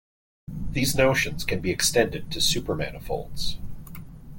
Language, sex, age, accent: English, male, 40-49, United States English